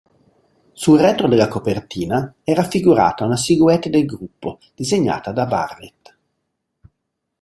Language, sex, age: Italian, male, 50-59